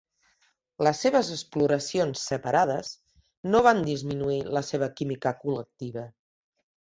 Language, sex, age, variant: Catalan, female, 50-59, Central